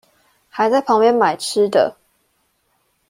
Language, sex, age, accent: Chinese, female, 19-29, 出生地：宜蘭縣